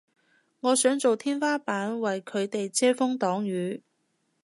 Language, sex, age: Cantonese, female, 30-39